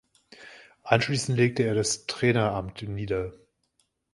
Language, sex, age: German, male, 40-49